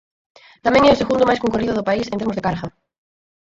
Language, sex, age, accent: Galician, female, 19-29, Atlántico (seseo e gheada)